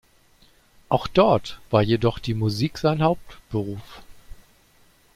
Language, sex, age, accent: German, male, 50-59, Deutschland Deutsch